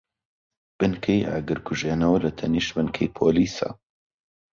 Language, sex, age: Central Kurdish, male, under 19